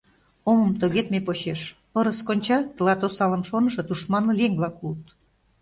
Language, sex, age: Mari, female, 50-59